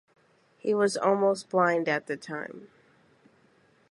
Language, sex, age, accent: English, female, 19-29, United States English